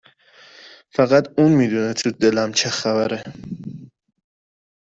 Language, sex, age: Persian, male, 19-29